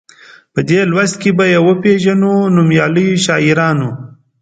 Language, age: Pashto, 19-29